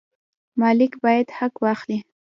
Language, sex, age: Pashto, female, under 19